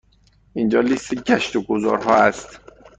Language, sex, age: Persian, male, 19-29